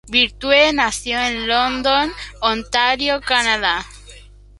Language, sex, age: Spanish, male, under 19